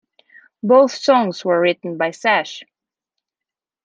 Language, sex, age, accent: English, female, 30-39, United States English